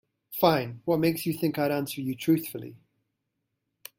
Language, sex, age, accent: English, male, 30-39, New Zealand English